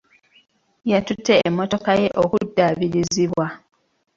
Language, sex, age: Ganda, female, 19-29